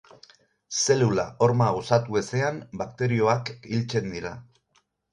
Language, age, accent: Basque, 60-69, Erdialdekoa edo Nafarra (Gipuzkoa, Nafarroa)